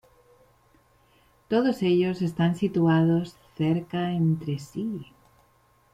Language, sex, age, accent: Spanish, female, 50-59, España: Centro-Sur peninsular (Madrid, Toledo, Castilla-La Mancha)